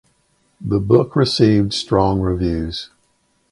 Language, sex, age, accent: English, male, 60-69, United States English